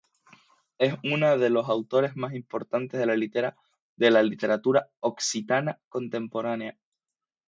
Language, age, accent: Spanish, 19-29, España: Islas Canarias